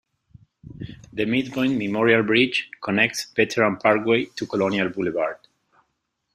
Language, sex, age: English, male, 30-39